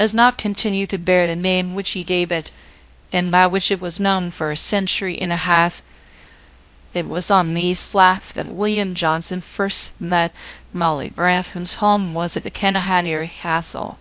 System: TTS, VITS